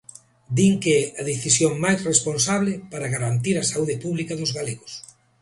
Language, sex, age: Galician, male, 50-59